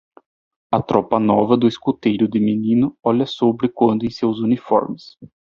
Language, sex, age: Portuguese, male, 19-29